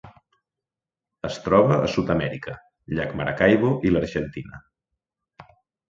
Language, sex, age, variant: Catalan, male, 40-49, Central